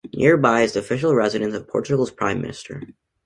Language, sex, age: English, male, under 19